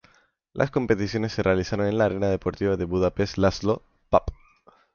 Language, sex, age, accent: Spanish, male, 19-29, España: Centro-Sur peninsular (Madrid, Toledo, Castilla-La Mancha); España: Islas Canarias